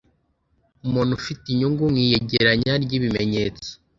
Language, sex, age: Kinyarwanda, male, under 19